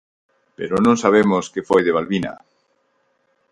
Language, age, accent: Galician, 50-59, Normativo (estándar)